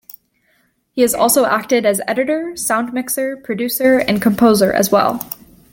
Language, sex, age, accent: English, female, 19-29, United States English